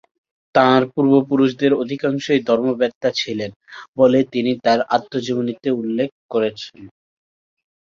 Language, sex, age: Bengali, male, 19-29